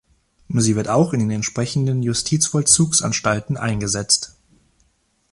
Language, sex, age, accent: German, male, 19-29, Deutschland Deutsch